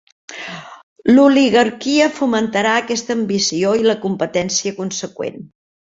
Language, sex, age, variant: Catalan, female, 60-69, Central